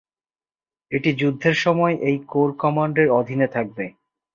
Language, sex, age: Bengali, male, 30-39